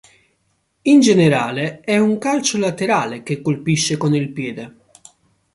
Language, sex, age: Italian, male, 19-29